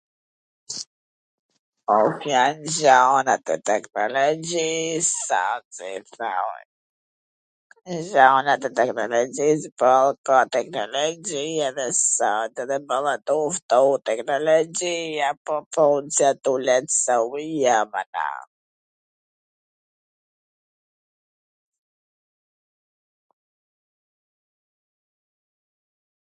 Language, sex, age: Gheg Albanian, female, 50-59